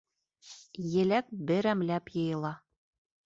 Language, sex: Bashkir, female